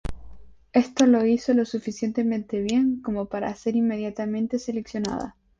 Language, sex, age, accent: Spanish, female, 19-29, España: Islas Canarias